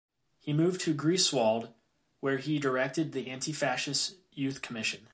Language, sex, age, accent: English, male, 30-39, United States English